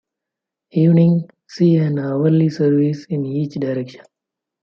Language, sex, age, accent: English, male, 30-39, India and South Asia (India, Pakistan, Sri Lanka)